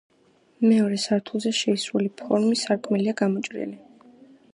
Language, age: Georgian, under 19